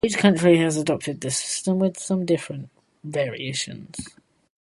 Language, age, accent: English, 19-29, England English